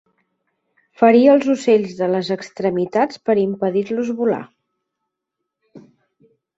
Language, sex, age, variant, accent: Catalan, female, 30-39, Central, Neutre